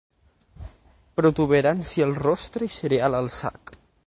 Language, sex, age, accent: Catalan, male, 19-29, central; nord-occidental